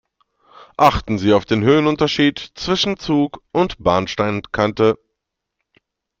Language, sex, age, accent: German, male, 30-39, Deutschland Deutsch